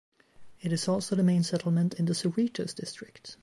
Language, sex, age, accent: English, female, 30-39, United States English